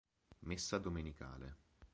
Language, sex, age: Italian, male, 30-39